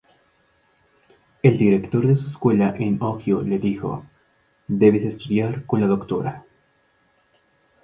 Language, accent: Spanish, México